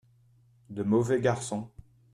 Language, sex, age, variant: French, male, 40-49, Français de métropole